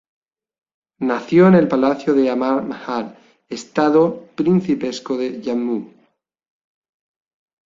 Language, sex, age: Spanish, male, 40-49